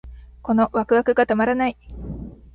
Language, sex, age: Japanese, female, 19-29